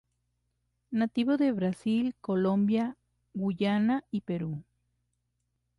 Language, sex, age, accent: Spanish, female, 30-39, México